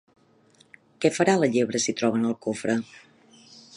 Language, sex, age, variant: Catalan, female, 40-49, Central